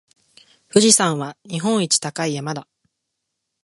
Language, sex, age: Japanese, male, 19-29